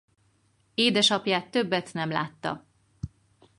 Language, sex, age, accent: Hungarian, female, 30-39, budapesti